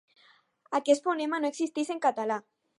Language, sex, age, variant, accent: Catalan, female, under 19, Alacantí, valencià